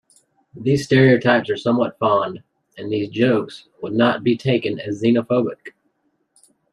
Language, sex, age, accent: English, male, 30-39, United States English